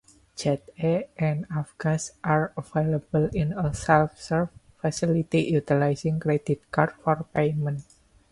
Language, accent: English, Malaysian English